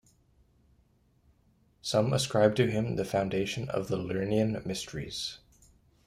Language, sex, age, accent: English, male, 19-29, Canadian English